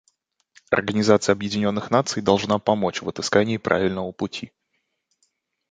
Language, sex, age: Russian, male, 19-29